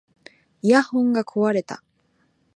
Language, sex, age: Japanese, female, 19-29